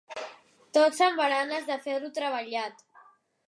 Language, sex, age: Catalan, female, 40-49